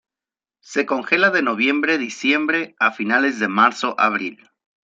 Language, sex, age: Spanish, male, 30-39